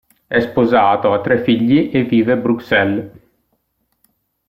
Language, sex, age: Italian, male, 30-39